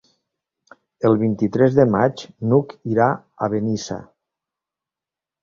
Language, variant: Catalan, Nord-Occidental